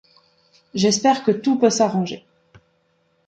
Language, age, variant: French, 19-29, Français de métropole